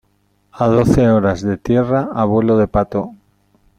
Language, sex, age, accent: Spanish, male, 60-69, España: Centro-Sur peninsular (Madrid, Toledo, Castilla-La Mancha)